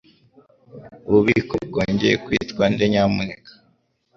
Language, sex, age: Kinyarwanda, male, under 19